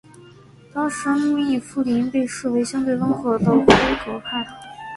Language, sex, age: Chinese, female, 19-29